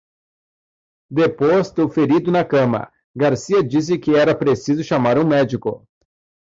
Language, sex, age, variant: Portuguese, male, 30-39, Portuguese (Brasil)